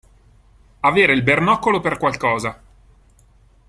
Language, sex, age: Italian, male, 30-39